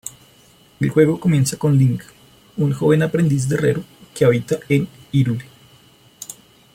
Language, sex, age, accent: Spanish, male, 30-39, Andino-Pacífico: Colombia, Perú, Ecuador, oeste de Bolivia y Venezuela andina